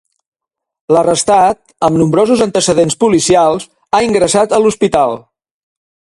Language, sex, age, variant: Catalan, male, 60-69, Central